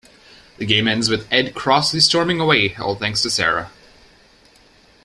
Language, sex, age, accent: English, male, 19-29, United States English